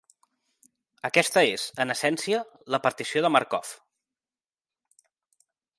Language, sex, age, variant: Catalan, male, 30-39, Central